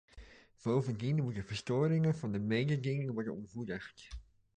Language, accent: Dutch, Nederlands Nederlands